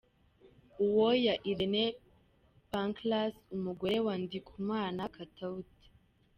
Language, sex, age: Kinyarwanda, female, under 19